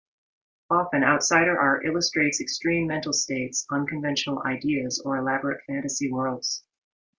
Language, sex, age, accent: English, female, 50-59, United States English